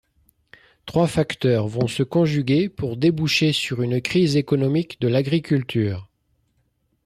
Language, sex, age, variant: French, male, 50-59, Français de métropole